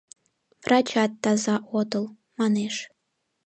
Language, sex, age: Mari, female, 19-29